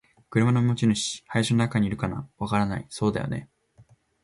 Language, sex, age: Japanese, male, 19-29